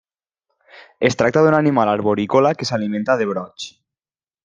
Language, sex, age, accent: Catalan, male, 19-29, valencià